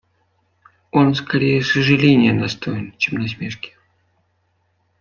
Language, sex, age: Russian, male, 19-29